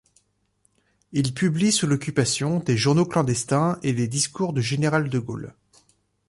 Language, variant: French, Français de métropole